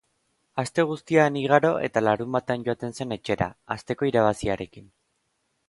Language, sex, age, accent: Basque, male, 19-29, Erdialdekoa edo Nafarra (Gipuzkoa, Nafarroa)